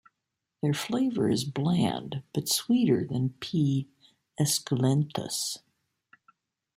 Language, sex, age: English, female, 60-69